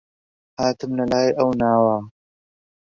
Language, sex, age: Central Kurdish, male, 30-39